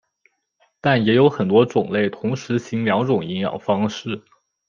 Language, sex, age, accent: Chinese, male, 19-29, 出生地：浙江省